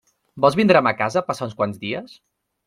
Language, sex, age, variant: Catalan, male, 30-39, Nord-Occidental